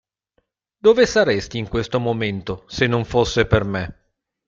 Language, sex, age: Italian, male, 50-59